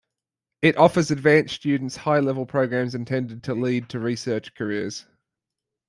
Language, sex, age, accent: English, male, 19-29, Australian English